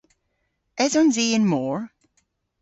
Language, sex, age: Cornish, female, 40-49